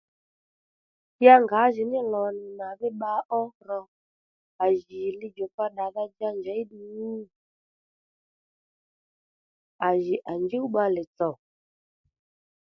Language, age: Lendu, 19-29